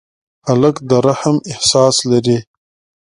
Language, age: Pashto, 30-39